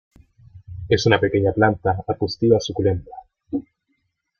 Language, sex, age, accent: Spanish, male, 19-29, Chileno: Chile, Cuyo